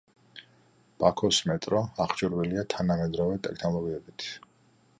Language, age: Georgian, 40-49